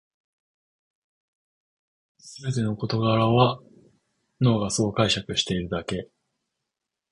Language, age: Japanese, 19-29